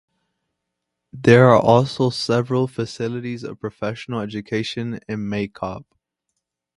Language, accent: English, United States English